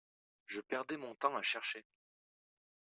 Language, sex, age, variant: French, male, 30-39, Français de métropole